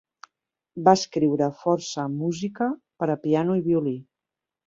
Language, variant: Catalan, Central